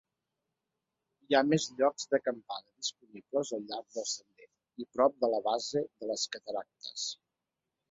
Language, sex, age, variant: Catalan, male, 40-49, Central